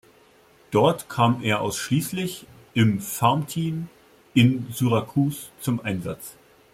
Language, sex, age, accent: German, male, 30-39, Deutschland Deutsch